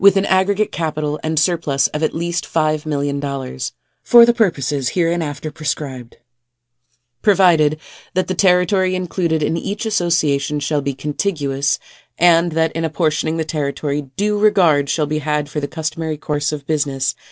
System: none